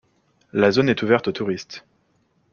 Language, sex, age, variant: French, male, 19-29, Français de métropole